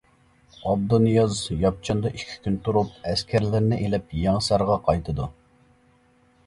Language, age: Uyghur, 19-29